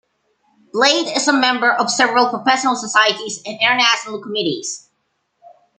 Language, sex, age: English, male, 19-29